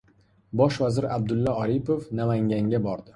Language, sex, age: Uzbek, male, 19-29